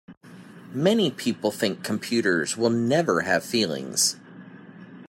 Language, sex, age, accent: English, male, 30-39, United States English